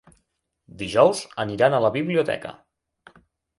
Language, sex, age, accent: Catalan, male, 19-29, central; nord-occidental